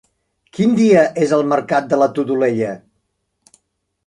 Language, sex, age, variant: Catalan, male, 60-69, Central